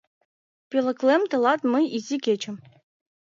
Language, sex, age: Mari, female, 19-29